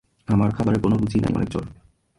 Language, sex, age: Bengali, male, 19-29